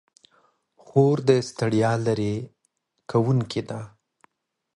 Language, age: Pashto, 30-39